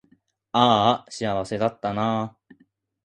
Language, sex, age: Japanese, male, 19-29